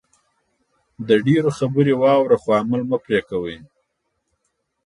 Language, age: Pashto, 30-39